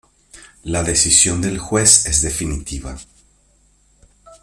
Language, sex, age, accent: Spanish, male, 40-49, Caribe: Cuba, Venezuela, Puerto Rico, República Dominicana, Panamá, Colombia caribeña, México caribeño, Costa del golfo de México